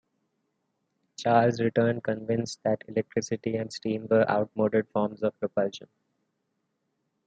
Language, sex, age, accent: English, male, 19-29, India and South Asia (India, Pakistan, Sri Lanka)